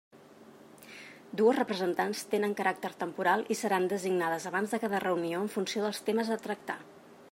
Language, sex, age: Catalan, female, 40-49